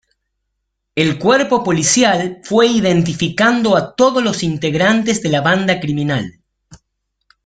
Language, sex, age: Spanish, male, 40-49